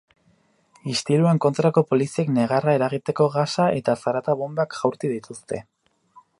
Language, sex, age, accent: Basque, male, 19-29, Erdialdekoa edo Nafarra (Gipuzkoa, Nafarroa)